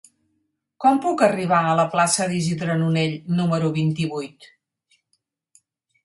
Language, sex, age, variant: Catalan, female, 50-59, Central